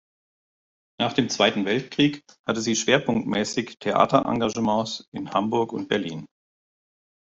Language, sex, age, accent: German, male, 40-49, Deutschland Deutsch